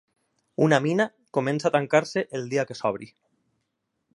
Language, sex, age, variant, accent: Catalan, male, 30-39, Valencià meridional, valencià